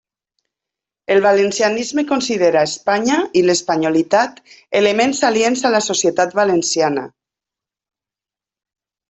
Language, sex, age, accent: Catalan, female, 50-59, valencià